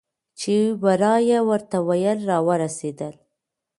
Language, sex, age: Pashto, female, 19-29